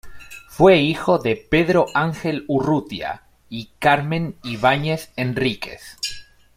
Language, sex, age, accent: Spanish, male, 30-39, España: Norte peninsular (Asturias, Castilla y León, Cantabria, País Vasco, Navarra, Aragón, La Rioja, Guadalajara, Cuenca)